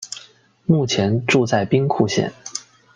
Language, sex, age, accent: Chinese, male, 19-29, 出生地：广东省